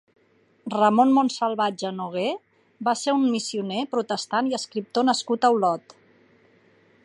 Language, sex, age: Catalan, female, 40-49